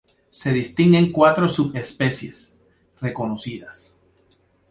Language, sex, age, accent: Spanish, male, 40-49, Caribe: Cuba, Venezuela, Puerto Rico, República Dominicana, Panamá, Colombia caribeña, México caribeño, Costa del golfo de México